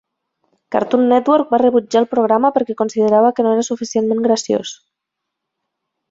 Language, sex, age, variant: Catalan, female, 19-29, Nord-Occidental